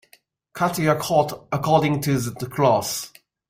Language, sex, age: English, male, 40-49